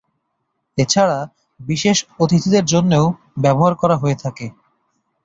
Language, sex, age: Bengali, male, 19-29